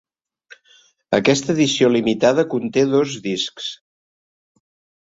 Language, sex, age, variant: Catalan, male, 60-69, Central